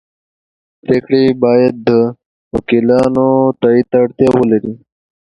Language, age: Pashto, 19-29